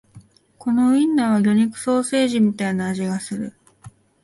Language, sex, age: Japanese, female, 19-29